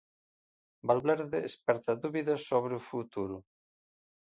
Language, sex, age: Galician, male, 50-59